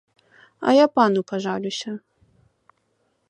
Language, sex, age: Belarusian, female, 19-29